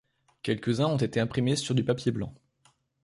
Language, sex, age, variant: French, male, 19-29, Français de métropole